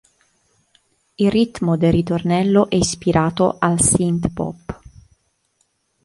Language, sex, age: Italian, female, 30-39